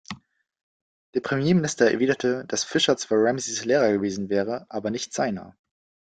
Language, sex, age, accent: German, male, 19-29, Deutschland Deutsch